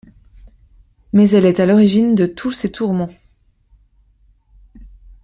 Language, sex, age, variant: French, female, 30-39, Français de métropole